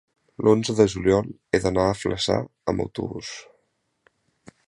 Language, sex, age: Catalan, male, 19-29